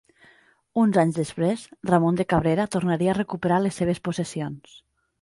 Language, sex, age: Catalan, female, 30-39